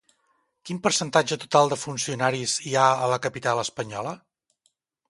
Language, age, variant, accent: Catalan, 50-59, Central, central